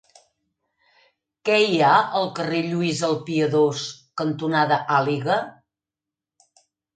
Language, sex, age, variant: Catalan, female, 60-69, Central